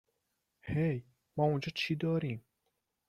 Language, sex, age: Persian, male, 30-39